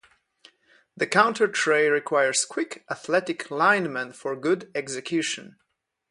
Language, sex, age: English, male, 30-39